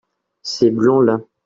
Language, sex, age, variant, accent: French, male, 19-29, Français d'Europe, Français de Suisse